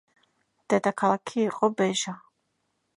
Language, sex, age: Georgian, female, 30-39